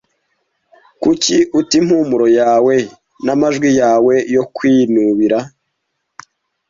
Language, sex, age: Kinyarwanda, male, 19-29